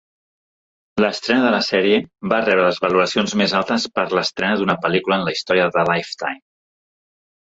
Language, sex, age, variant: Catalan, male, 40-49, Central